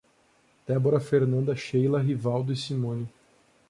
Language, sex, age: Portuguese, male, 19-29